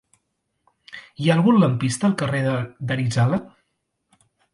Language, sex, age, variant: Catalan, male, 30-39, Central